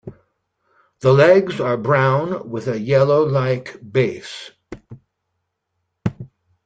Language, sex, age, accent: English, male, 60-69, United States English